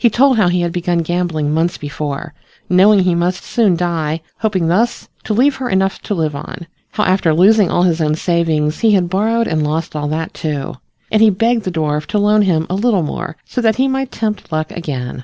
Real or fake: real